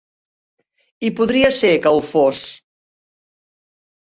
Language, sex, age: Catalan, female, 60-69